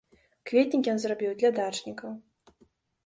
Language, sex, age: Belarusian, female, 19-29